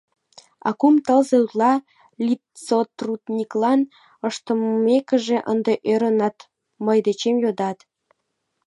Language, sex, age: Mari, female, 19-29